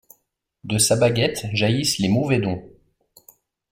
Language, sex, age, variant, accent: French, male, 30-39, Français d'Europe, Français de Suisse